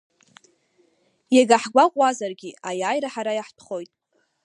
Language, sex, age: Abkhazian, female, 19-29